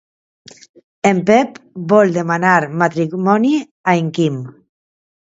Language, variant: Catalan, Balear